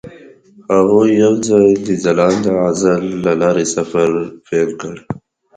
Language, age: Pashto, 19-29